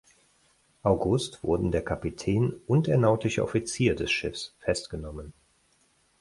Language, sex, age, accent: German, male, 40-49, Deutschland Deutsch